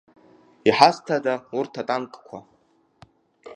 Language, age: Abkhazian, under 19